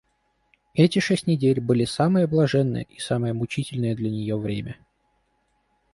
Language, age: Russian, 19-29